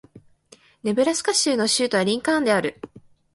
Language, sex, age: Japanese, female, 19-29